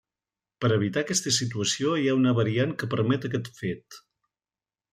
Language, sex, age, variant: Catalan, male, 50-59, Nord-Occidental